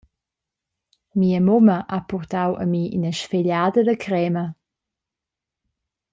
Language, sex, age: Romansh, female, 19-29